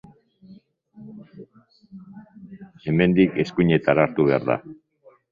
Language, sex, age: Basque, male, 60-69